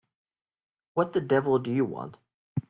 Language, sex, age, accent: English, male, 19-29, United States English